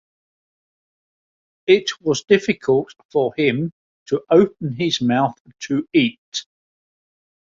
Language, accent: English, England English